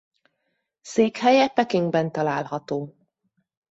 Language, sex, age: Hungarian, female, 30-39